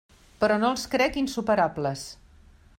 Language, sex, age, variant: Catalan, female, 60-69, Central